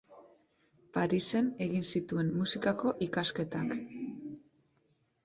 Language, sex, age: Basque, female, 30-39